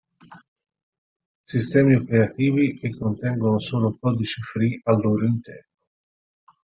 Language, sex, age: Italian, male, 30-39